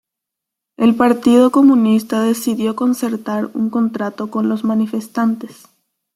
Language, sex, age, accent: Spanish, female, under 19, Rioplatense: Argentina, Uruguay, este de Bolivia, Paraguay